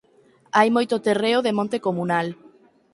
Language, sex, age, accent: Galician, female, 19-29, Central (sen gheada)